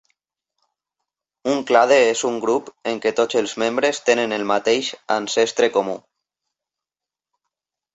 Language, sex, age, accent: Catalan, male, 30-39, valencià